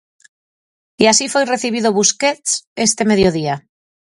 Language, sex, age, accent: Galician, female, 40-49, Normativo (estándar)